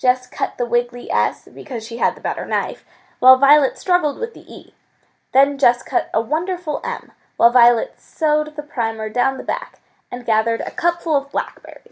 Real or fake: real